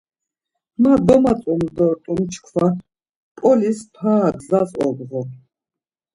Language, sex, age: Laz, female, 50-59